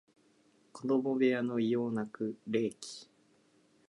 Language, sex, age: Japanese, male, under 19